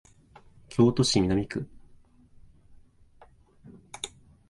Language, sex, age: Japanese, male, 19-29